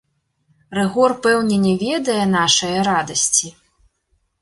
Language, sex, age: Belarusian, female, 30-39